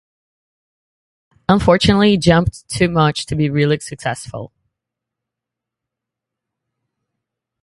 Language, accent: English, United States English